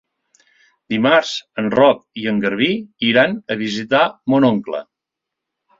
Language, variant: Catalan, Central